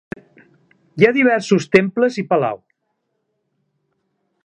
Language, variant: Catalan, Central